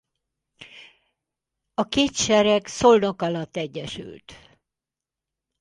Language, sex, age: Hungarian, female, 70-79